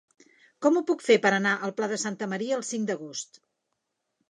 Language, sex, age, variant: Catalan, female, 50-59, Central